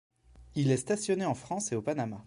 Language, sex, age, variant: French, male, 30-39, Français de métropole